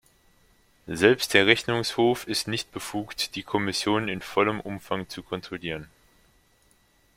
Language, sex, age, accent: German, male, 19-29, Deutschland Deutsch